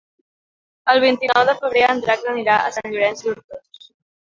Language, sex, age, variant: Catalan, female, 19-29, Central